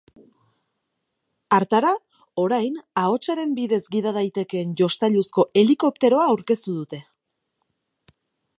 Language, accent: Basque, Erdialdekoa edo Nafarra (Gipuzkoa, Nafarroa)